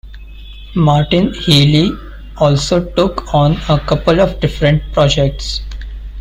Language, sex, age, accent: English, male, 19-29, India and South Asia (India, Pakistan, Sri Lanka)